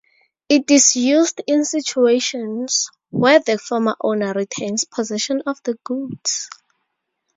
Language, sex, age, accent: English, female, 19-29, Southern African (South Africa, Zimbabwe, Namibia)